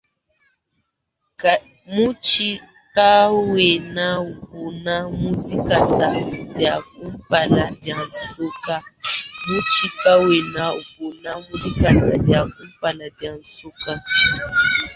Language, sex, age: Luba-Lulua, female, 19-29